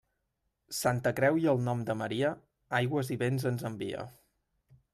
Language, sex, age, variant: Catalan, male, 19-29, Central